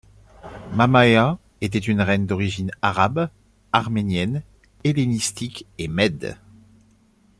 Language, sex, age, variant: French, male, 40-49, Français de métropole